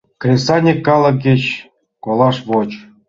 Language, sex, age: Mari, male, 40-49